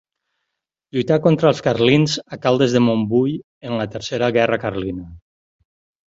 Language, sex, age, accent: Catalan, male, 50-59, valencià